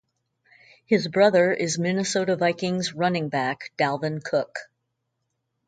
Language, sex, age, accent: English, female, 60-69, United States English